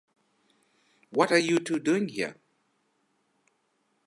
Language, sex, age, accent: English, male, 40-49, England English